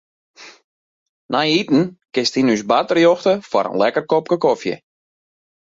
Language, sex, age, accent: Western Frisian, male, 19-29, Wâldfrysk